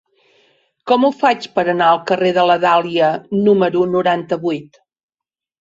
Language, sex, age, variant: Catalan, female, 50-59, Central